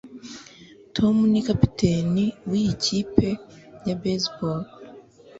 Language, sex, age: Kinyarwanda, female, under 19